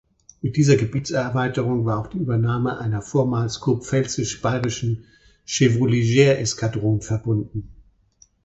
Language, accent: German, Deutschland Deutsch